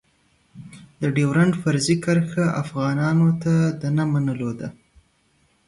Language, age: Pashto, 19-29